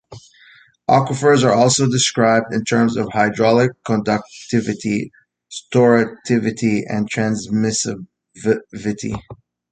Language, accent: English, United States English